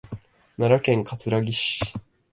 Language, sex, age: Japanese, male, 19-29